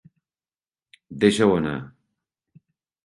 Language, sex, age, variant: Catalan, male, 50-59, Central